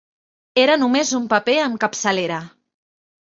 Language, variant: Catalan, Central